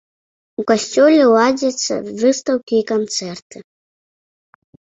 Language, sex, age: Belarusian, female, 30-39